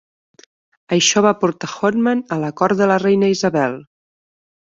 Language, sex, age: Catalan, female, 30-39